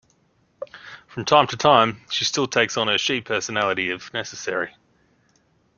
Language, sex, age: English, male, 19-29